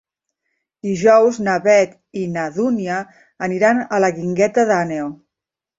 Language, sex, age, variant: Catalan, female, 50-59, Central